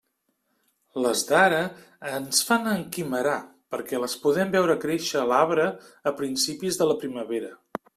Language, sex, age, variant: Catalan, male, 50-59, Central